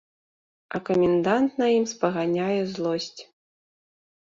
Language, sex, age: Belarusian, female, 40-49